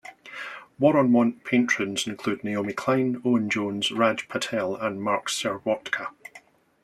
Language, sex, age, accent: English, male, 40-49, Scottish English